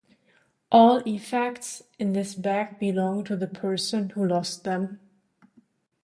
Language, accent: English, United States English